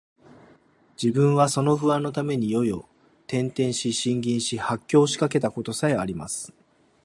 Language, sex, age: Japanese, male, 40-49